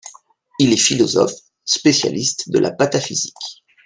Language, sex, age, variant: French, male, 40-49, Français de métropole